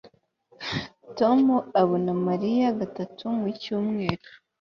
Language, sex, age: Kinyarwanda, female, 19-29